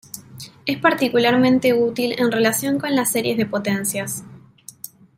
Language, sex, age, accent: Spanish, female, 19-29, Rioplatense: Argentina, Uruguay, este de Bolivia, Paraguay